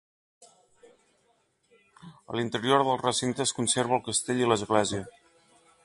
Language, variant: Catalan, Nord-Occidental